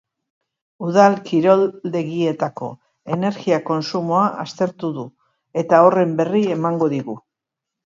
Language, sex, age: Basque, female, 60-69